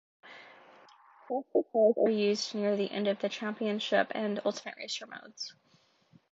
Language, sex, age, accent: English, female, 19-29, United States English